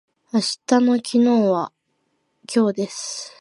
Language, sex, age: Japanese, female, 19-29